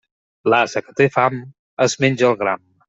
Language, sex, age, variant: Catalan, male, 50-59, Central